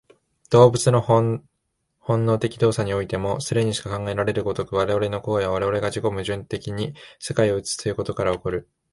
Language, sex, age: Japanese, male, 19-29